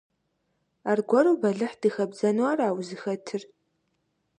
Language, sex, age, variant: Kabardian, female, 19-29, Адыгэбзэ (Къэбэрдей, Кирил, псоми зэдай)